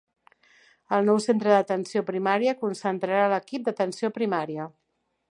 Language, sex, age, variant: Catalan, female, 40-49, Central